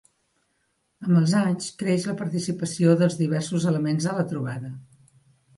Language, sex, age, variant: Catalan, female, 60-69, Central